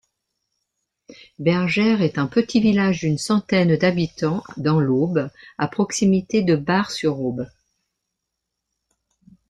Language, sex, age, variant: French, female, 60-69, Français de métropole